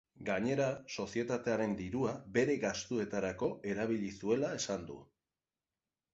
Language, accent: Basque, Erdialdekoa edo Nafarra (Gipuzkoa, Nafarroa)